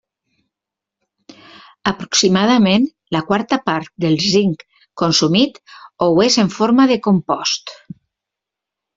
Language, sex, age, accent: Catalan, female, 50-59, valencià